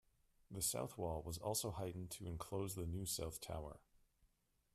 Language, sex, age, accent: English, male, 30-39, Canadian English